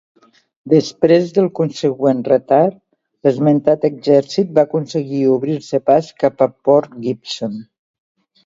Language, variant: Catalan, Septentrional